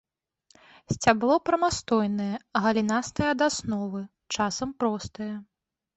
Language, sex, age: Belarusian, female, 30-39